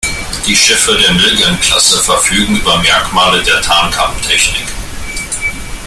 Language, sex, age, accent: German, male, 40-49, Deutschland Deutsch